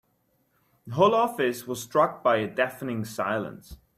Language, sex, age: English, male, 19-29